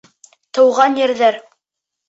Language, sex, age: Bashkir, male, under 19